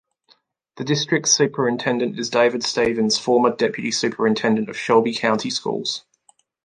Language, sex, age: English, male, 30-39